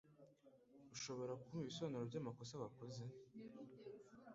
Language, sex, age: Kinyarwanda, male, under 19